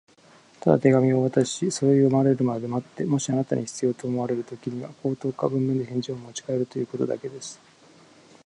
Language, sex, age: Japanese, male, 40-49